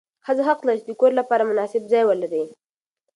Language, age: Pashto, 19-29